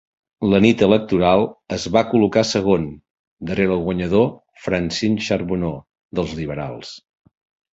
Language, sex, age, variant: Catalan, male, 60-69, Central